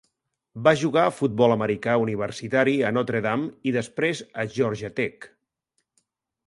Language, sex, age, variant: Catalan, male, 50-59, Central